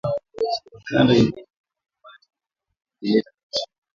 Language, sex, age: Swahili, male, 19-29